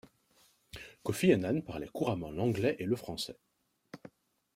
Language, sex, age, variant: French, male, 50-59, Français de métropole